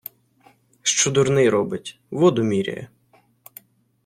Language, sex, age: Ukrainian, male, under 19